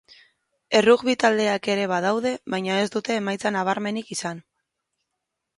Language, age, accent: Basque, 40-49, Mendebalekoa (Araba, Bizkaia, Gipuzkoako mendebaleko herri batzuk)